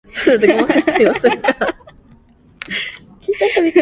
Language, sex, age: Cantonese, female, 19-29